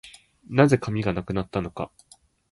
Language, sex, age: Japanese, male, 19-29